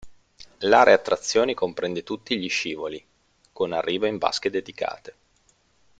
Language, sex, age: Italian, male, 30-39